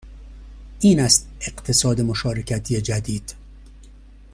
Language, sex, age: Persian, male, 50-59